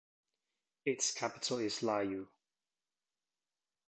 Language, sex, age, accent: English, male, 30-39, England English